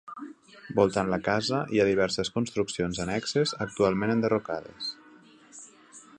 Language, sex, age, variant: Catalan, male, 30-39, Nord-Occidental